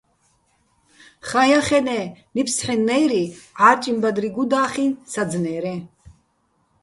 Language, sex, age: Bats, female, 30-39